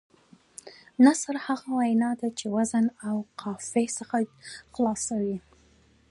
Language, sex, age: Pashto, female, 19-29